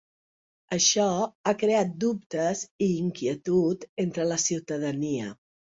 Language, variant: Catalan, Central